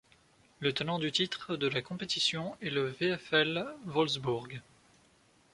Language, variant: French, Français de métropole